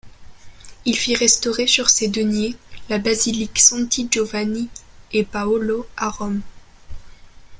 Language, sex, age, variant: French, female, under 19, Français de métropole